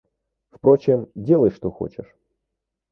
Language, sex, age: Russian, male, 19-29